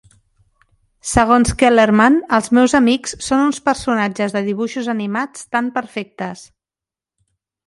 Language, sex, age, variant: Catalan, female, 40-49, Central